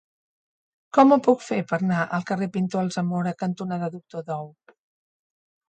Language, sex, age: Catalan, female, 60-69